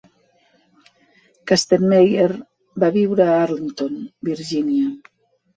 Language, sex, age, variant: Catalan, female, 60-69, Central